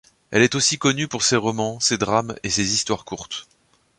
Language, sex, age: French, male, 30-39